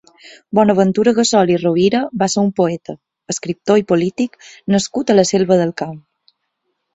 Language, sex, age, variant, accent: Catalan, female, 19-29, Balear, mallorquí